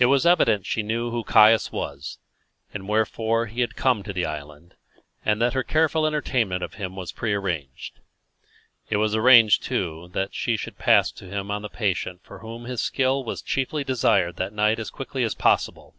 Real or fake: real